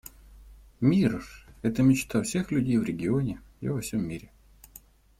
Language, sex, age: Russian, male, 30-39